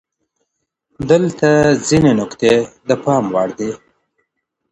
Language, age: Pashto, 30-39